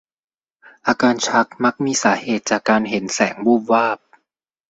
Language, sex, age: Thai, male, 19-29